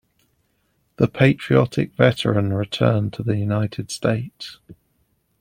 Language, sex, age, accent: English, male, 30-39, England English